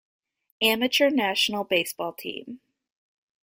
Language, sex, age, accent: English, female, 19-29, United States English